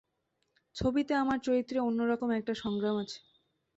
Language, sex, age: Bengali, female, 19-29